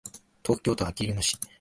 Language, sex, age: Japanese, male, 19-29